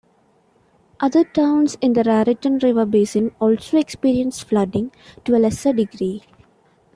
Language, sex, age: English, female, 19-29